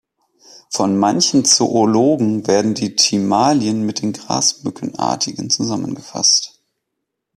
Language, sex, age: German, male, 19-29